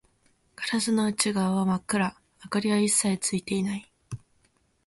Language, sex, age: Japanese, female, 19-29